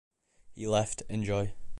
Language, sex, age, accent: English, male, under 19, England English